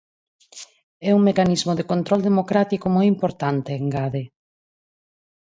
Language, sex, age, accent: Galician, female, 50-59, Normativo (estándar)